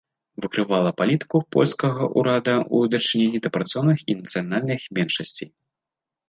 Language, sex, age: Belarusian, male, under 19